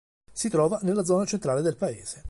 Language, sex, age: Italian, male, 50-59